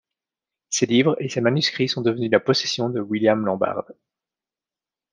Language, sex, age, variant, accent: French, male, 30-39, Français d'Europe, Français de Belgique